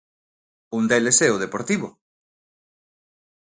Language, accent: Galician, Normativo (estándar)